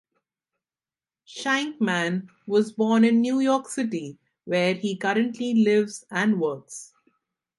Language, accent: English, India and South Asia (India, Pakistan, Sri Lanka)